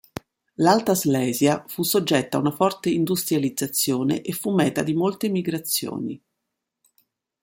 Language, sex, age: Italian, female, 60-69